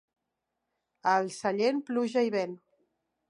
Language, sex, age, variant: Catalan, female, 40-49, Central